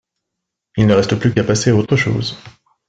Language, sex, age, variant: French, male, 19-29, Français de métropole